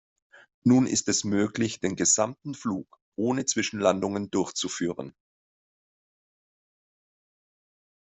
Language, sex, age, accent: German, male, 50-59, Deutschland Deutsch